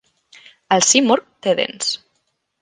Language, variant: Catalan, Central